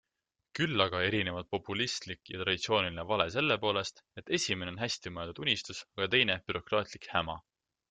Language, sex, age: Estonian, male, 19-29